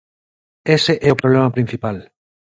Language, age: Galician, 30-39